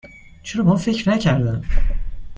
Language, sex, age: Persian, male, 19-29